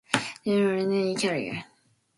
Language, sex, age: English, female, 19-29